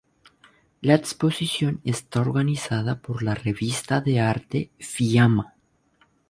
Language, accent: Spanish, Caribe: Cuba, Venezuela, Puerto Rico, República Dominicana, Panamá, Colombia caribeña, México caribeño, Costa del golfo de México